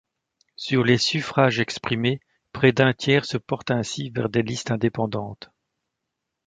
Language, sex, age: French, male, 40-49